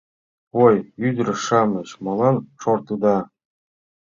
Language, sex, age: Mari, male, 40-49